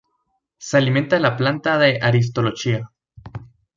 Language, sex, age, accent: Spanish, male, 19-29, América central